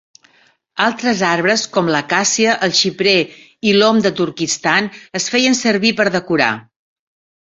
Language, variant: Catalan, Central